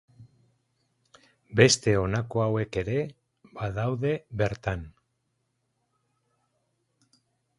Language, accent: Basque, Erdialdekoa edo Nafarra (Gipuzkoa, Nafarroa)